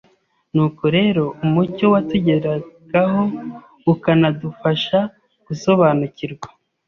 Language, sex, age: Kinyarwanda, male, 30-39